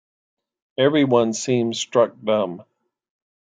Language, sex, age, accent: English, male, 60-69, United States English